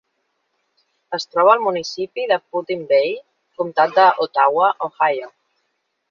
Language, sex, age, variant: Catalan, female, 30-39, Central